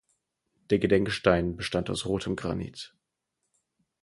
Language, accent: German, Deutschland Deutsch